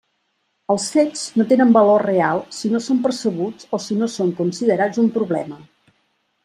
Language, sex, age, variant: Catalan, female, 60-69, Central